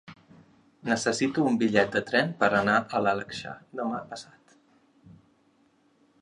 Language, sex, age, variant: Catalan, male, 30-39, Central